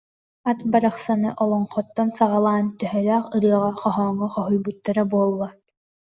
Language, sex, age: Yakut, female, under 19